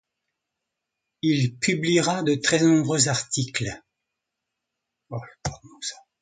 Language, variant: French, Français du nord de l'Afrique